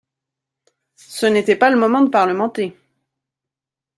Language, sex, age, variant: French, female, 40-49, Français de métropole